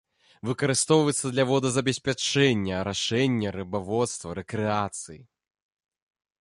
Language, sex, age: Belarusian, male, 30-39